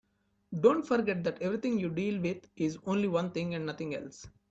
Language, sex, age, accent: English, male, 30-39, India and South Asia (India, Pakistan, Sri Lanka)